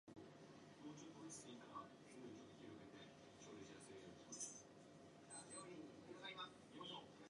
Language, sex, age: English, female, 19-29